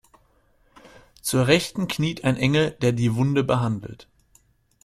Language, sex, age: German, male, 19-29